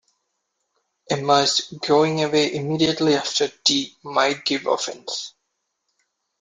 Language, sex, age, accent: English, male, 19-29, India and South Asia (India, Pakistan, Sri Lanka)